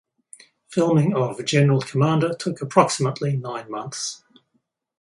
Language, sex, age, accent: English, male, 60-69, Australian English